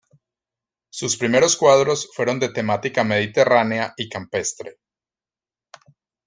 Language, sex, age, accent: Spanish, male, 40-49, Andino-Pacífico: Colombia, Perú, Ecuador, oeste de Bolivia y Venezuela andina